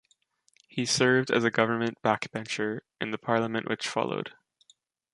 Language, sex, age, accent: English, male, 19-29, West Indies and Bermuda (Bahamas, Bermuda, Jamaica, Trinidad)